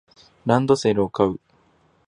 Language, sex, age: Japanese, male, 19-29